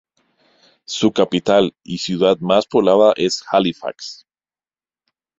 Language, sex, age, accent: Spanish, male, 40-49, América central